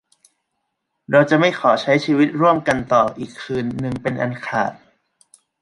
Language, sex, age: Thai, male, 30-39